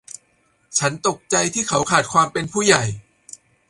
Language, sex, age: Thai, male, 30-39